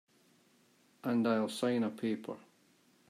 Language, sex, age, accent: English, male, 40-49, Scottish English